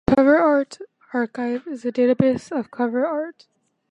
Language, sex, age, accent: English, female, under 19, United States English